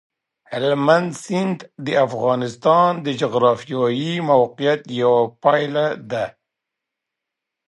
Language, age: Pashto, 50-59